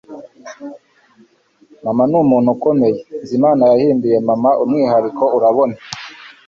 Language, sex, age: Kinyarwanda, male, 19-29